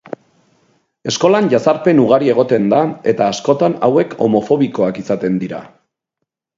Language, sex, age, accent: Basque, male, 40-49, Erdialdekoa edo Nafarra (Gipuzkoa, Nafarroa)